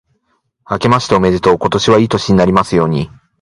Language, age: Japanese, 30-39